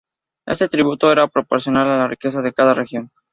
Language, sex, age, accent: Spanish, male, 19-29, México